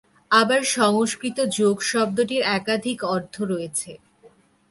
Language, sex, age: Bengali, female, 19-29